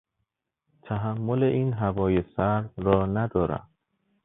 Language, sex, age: Persian, male, 19-29